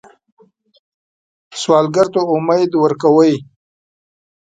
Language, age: Pashto, 40-49